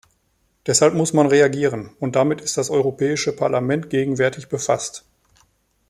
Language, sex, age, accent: German, male, 30-39, Deutschland Deutsch